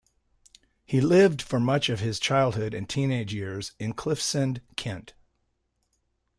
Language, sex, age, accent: English, male, 50-59, United States English